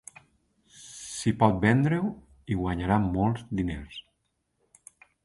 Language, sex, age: Catalan, male, 40-49